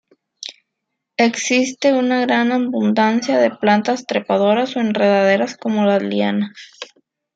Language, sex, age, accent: Spanish, female, 19-29, México